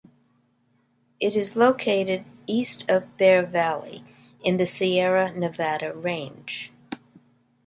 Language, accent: English, United States English